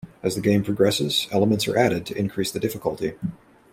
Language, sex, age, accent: English, male, 30-39, United States English